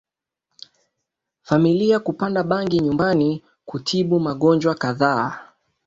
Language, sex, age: Swahili, male, 19-29